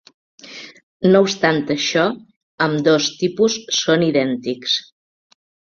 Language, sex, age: Catalan, female, 50-59